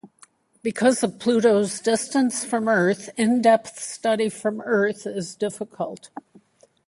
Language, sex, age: English, female, 60-69